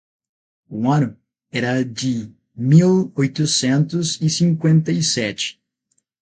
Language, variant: Portuguese, Portuguese (Brasil)